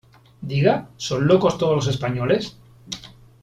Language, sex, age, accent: Spanish, male, 40-49, España: Sur peninsular (Andalucia, Extremadura, Murcia)